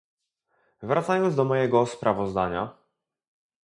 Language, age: Polish, 19-29